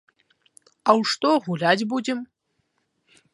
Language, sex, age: Belarusian, female, 19-29